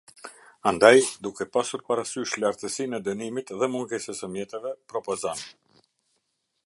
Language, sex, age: Albanian, male, 50-59